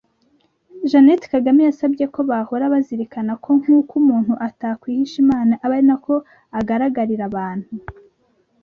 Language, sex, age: Kinyarwanda, male, 19-29